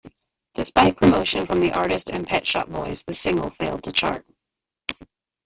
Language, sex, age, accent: English, female, 40-49, United States English